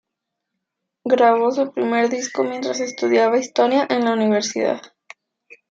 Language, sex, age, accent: Spanish, female, 19-29, México